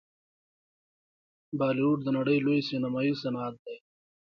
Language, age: Pashto, 30-39